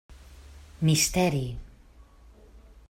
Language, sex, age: Catalan, female, 50-59